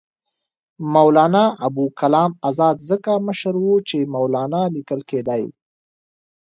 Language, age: Pashto, under 19